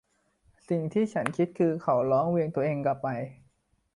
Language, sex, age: Thai, male, 19-29